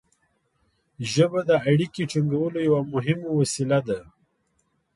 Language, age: Pashto, 30-39